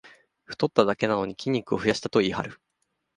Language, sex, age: Japanese, male, 30-39